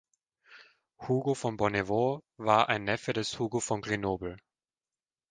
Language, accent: German, Österreichisches Deutsch